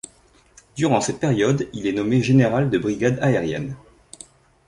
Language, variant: French, Français de métropole